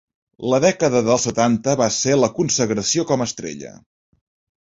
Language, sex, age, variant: Catalan, male, 19-29, Central